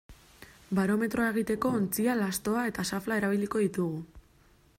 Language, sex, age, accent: Basque, female, 19-29, Mendebalekoa (Araba, Bizkaia, Gipuzkoako mendebaleko herri batzuk)